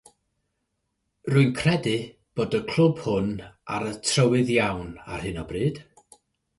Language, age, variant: Welsh, 60-69, North-Eastern Welsh